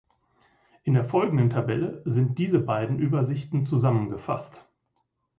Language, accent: German, Deutschland Deutsch